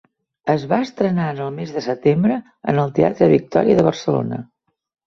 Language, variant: Catalan, Central